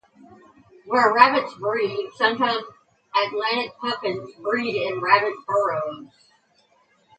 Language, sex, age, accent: English, female, 30-39, United States English